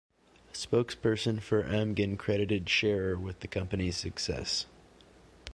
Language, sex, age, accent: English, male, 30-39, United States English